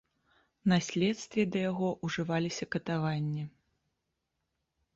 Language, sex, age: Belarusian, female, 30-39